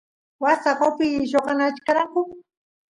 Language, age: Santiago del Estero Quichua, 30-39